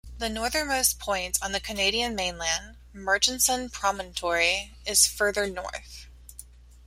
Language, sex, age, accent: English, female, 30-39, United States English